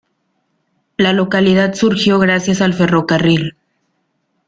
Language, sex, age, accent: Spanish, female, 19-29, México